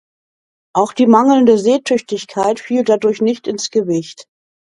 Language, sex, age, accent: German, female, 60-69, Deutschland Deutsch